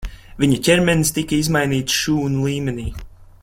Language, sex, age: Latvian, male, 19-29